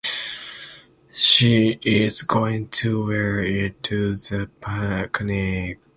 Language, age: English, under 19